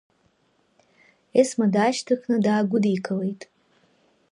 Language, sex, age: Abkhazian, female, 19-29